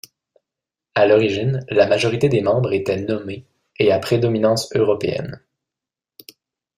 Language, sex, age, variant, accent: French, male, 30-39, Français d'Amérique du Nord, Français du Canada